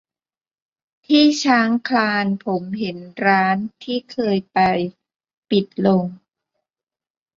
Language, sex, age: Thai, female, 50-59